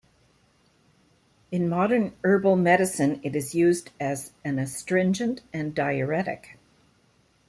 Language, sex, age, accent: English, female, 60-69, Canadian English